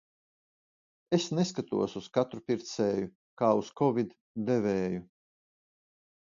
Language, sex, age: Latvian, male, 60-69